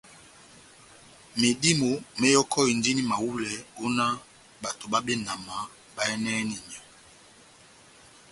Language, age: Batanga, 40-49